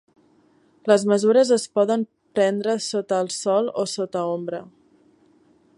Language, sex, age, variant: Catalan, female, 19-29, Central